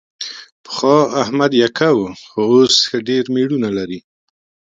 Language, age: Pashto, 50-59